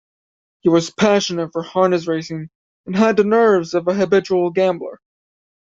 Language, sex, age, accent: English, male, 19-29, United States English